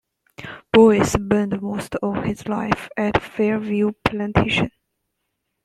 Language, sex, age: English, female, 19-29